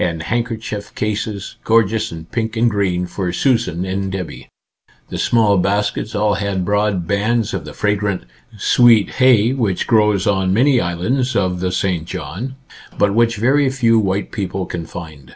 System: none